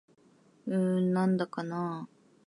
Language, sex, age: Japanese, female, 19-29